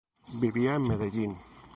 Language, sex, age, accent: Spanish, male, 40-49, España: Norte peninsular (Asturias, Castilla y León, Cantabria, País Vasco, Navarra, Aragón, La Rioja, Guadalajara, Cuenca)